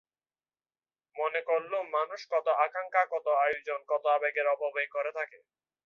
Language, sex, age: Bengali, male, 19-29